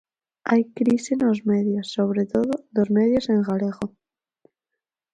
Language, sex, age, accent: Galician, female, under 19, Atlántico (seseo e gheada)